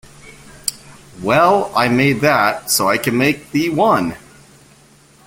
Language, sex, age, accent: English, male, 40-49, United States English